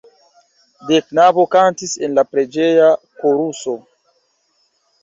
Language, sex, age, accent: Esperanto, male, 19-29, Internacia